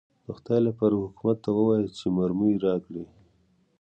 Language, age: Pashto, 19-29